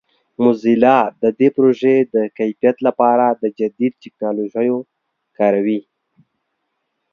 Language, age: Pashto, 30-39